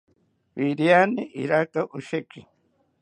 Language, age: South Ucayali Ashéninka, 60-69